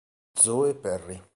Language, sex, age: Italian, male, 40-49